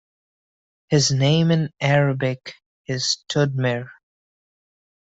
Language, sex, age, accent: English, male, 19-29, India and South Asia (India, Pakistan, Sri Lanka)